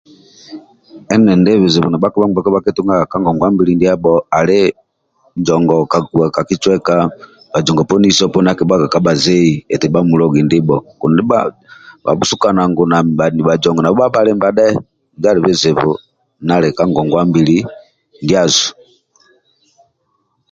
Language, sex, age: Amba (Uganda), male, 50-59